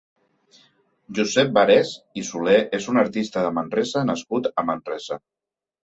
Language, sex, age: Catalan, male, 50-59